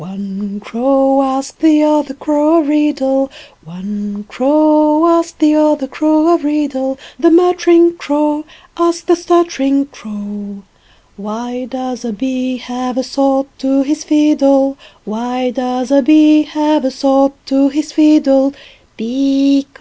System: none